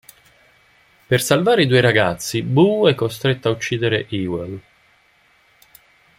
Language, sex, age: Italian, male, 50-59